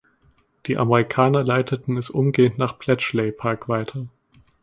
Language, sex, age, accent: German, male, under 19, Deutschland Deutsch